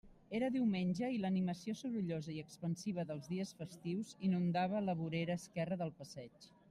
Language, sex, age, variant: Catalan, female, 50-59, Central